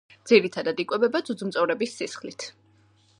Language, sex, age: Georgian, female, 19-29